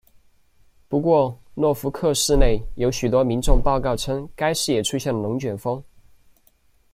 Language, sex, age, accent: Chinese, male, 19-29, 出生地：四川省